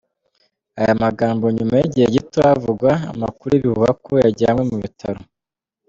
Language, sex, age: Kinyarwanda, male, 30-39